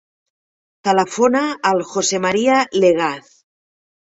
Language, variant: Catalan, Central